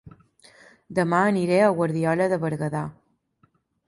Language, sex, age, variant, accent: Catalan, female, 19-29, Balear, mallorquí